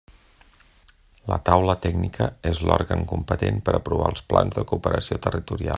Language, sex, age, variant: Catalan, male, 40-49, Central